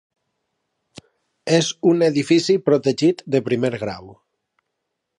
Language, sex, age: Catalan, male, 30-39